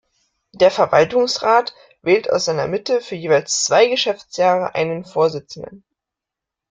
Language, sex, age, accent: German, female, 19-29, Deutschland Deutsch